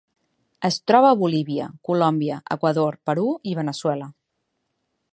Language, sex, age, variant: Catalan, female, 19-29, Central